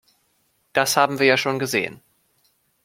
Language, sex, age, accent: German, male, 30-39, Deutschland Deutsch